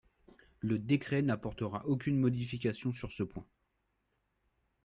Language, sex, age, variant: French, male, 30-39, Français de métropole